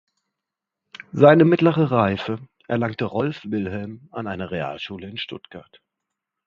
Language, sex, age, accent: German, male, 30-39, Deutschland Deutsch